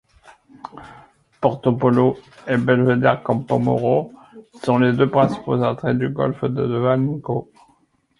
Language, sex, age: French, male, 60-69